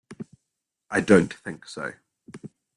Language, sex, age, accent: English, male, 30-39, England English